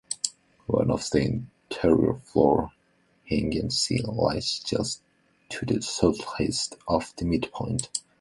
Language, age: English, 19-29